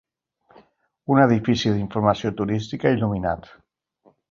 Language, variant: Catalan, Central